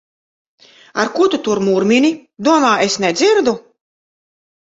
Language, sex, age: Latvian, female, 40-49